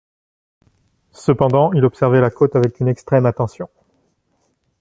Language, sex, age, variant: French, male, 19-29, Français de métropole